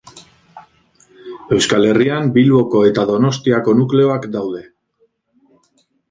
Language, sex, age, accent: Basque, male, 30-39, Mendebalekoa (Araba, Bizkaia, Gipuzkoako mendebaleko herri batzuk)